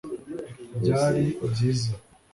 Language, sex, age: Kinyarwanda, male, 19-29